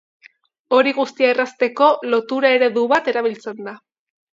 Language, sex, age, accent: Basque, female, 19-29, Erdialdekoa edo Nafarra (Gipuzkoa, Nafarroa)